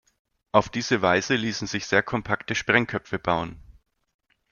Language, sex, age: German, male, 30-39